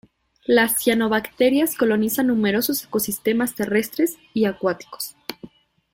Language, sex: Spanish, female